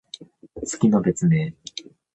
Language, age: Japanese, 19-29